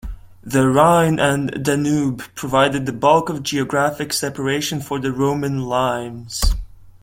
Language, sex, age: English, male, 19-29